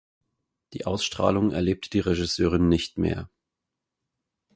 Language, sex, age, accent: German, male, 30-39, Deutschland Deutsch